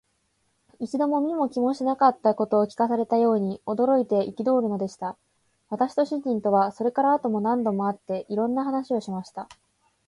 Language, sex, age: Japanese, female, 19-29